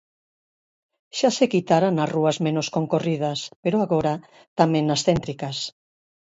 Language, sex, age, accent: Galician, female, 60-69, Normativo (estándar)